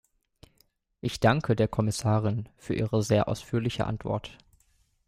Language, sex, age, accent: German, male, 19-29, Deutschland Deutsch